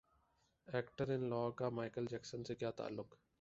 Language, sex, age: Urdu, male, 19-29